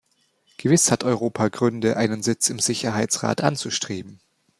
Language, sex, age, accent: German, male, 19-29, Deutschland Deutsch